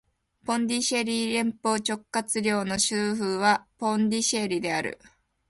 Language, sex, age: Japanese, female, 19-29